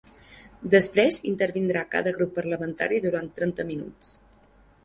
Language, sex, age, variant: Catalan, female, 19-29, Balear